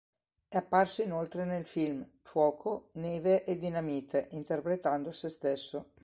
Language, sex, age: Italian, female, 60-69